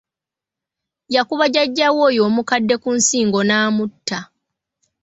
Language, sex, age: Ganda, female, 30-39